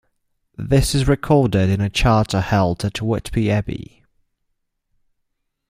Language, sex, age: English, male, 19-29